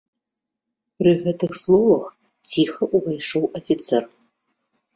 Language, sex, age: Belarusian, female, 40-49